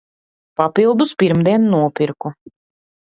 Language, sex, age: Latvian, female, 40-49